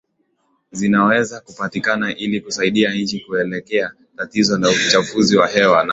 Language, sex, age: Swahili, male, 19-29